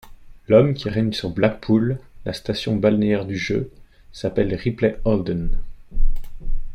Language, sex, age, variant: French, male, 30-39, Français de métropole